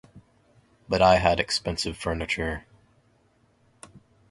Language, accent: English, United States English